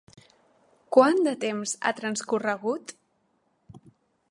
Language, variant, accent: Catalan, Central, central